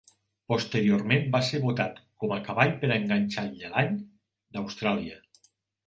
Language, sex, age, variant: Catalan, male, 50-59, Nord-Occidental